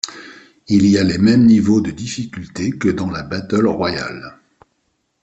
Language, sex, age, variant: French, male, 50-59, Français de métropole